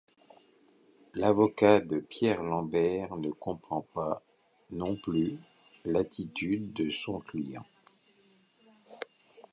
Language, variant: French, Français de métropole